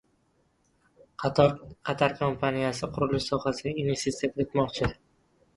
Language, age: Uzbek, 19-29